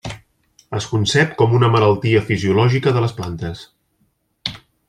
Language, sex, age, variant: Catalan, male, 30-39, Central